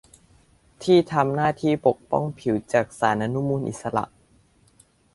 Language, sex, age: Thai, male, under 19